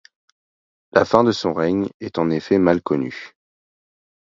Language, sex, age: French, male, 19-29